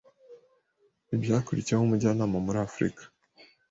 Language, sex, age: Kinyarwanda, male, 19-29